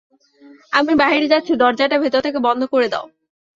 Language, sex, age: Bengali, female, 19-29